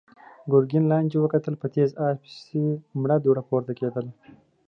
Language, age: Pashto, 19-29